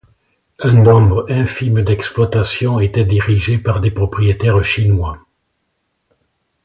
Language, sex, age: French, male, 70-79